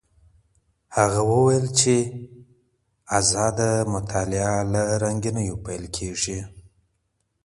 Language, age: Pashto, 30-39